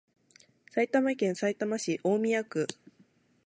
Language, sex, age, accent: Japanese, female, 19-29, 東京